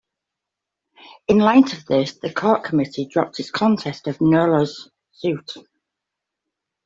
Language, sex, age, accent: English, female, 40-49, England English